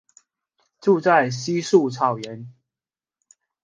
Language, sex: Chinese, male